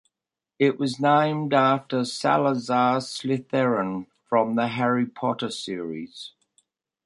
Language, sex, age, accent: English, male, 70-79, Australian English